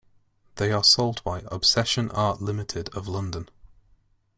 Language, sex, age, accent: English, male, 19-29, England English